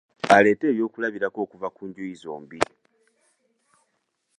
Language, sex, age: Ganda, male, 19-29